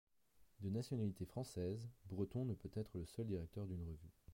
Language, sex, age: French, male, 30-39